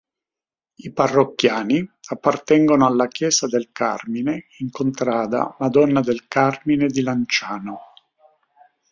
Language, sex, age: Italian, male, 60-69